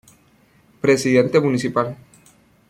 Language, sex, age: Spanish, male, 30-39